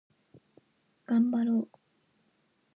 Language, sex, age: Japanese, female, 19-29